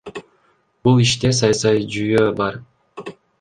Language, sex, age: Kyrgyz, male, under 19